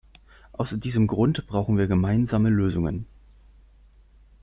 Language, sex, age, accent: German, male, 19-29, Deutschland Deutsch